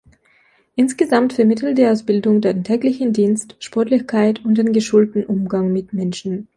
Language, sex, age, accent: German, female, 19-29, Schweizerdeutsch